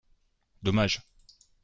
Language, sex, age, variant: French, male, 40-49, Français de métropole